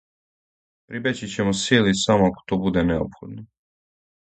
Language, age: Serbian, 19-29